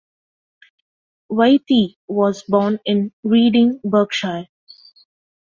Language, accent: English, India and South Asia (India, Pakistan, Sri Lanka)